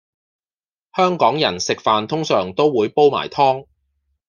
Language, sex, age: Cantonese, male, 40-49